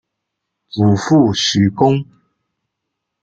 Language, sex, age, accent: Chinese, male, 19-29, 出生地：四川省